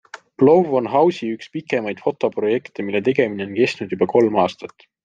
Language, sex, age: Estonian, male, 19-29